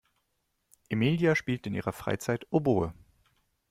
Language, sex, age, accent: German, male, 19-29, Deutschland Deutsch